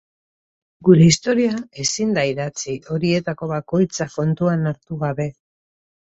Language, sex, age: Basque, female, 50-59